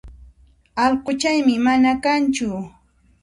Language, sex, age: Puno Quechua, female, 30-39